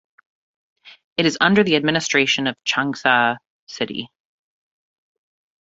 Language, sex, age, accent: English, female, 30-39, United States English